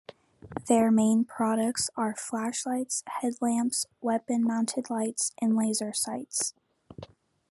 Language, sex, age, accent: English, female, under 19, United States English